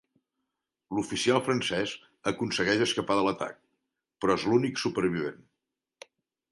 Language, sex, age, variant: Catalan, male, 50-59, Central